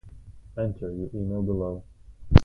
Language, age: English, 19-29